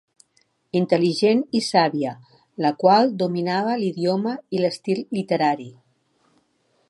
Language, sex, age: Catalan, female, 50-59